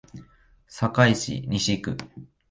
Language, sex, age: Japanese, male, 19-29